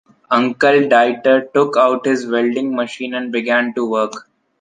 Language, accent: English, India and South Asia (India, Pakistan, Sri Lanka)